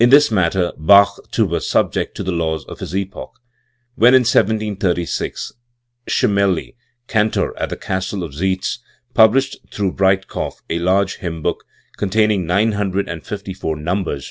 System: none